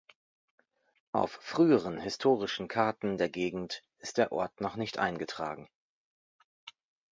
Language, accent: German, Deutschland Deutsch